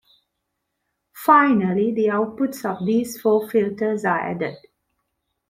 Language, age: English, 50-59